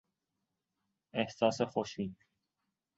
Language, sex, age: Persian, male, 19-29